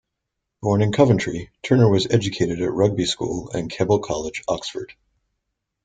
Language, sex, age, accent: English, male, 40-49, United States English